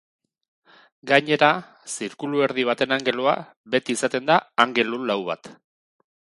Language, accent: Basque, Erdialdekoa edo Nafarra (Gipuzkoa, Nafarroa)